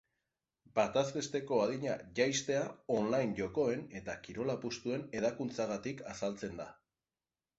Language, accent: Basque, Erdialdekoa edo Nafarra (Gipuzkoa, Nafarroa)